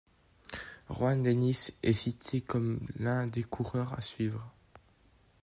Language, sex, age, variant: French, male, under 19, Français de métropole